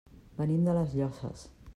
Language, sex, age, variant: Catalan, female, 50-59, Central